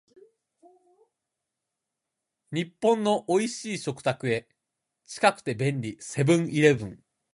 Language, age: Japanese, 19-29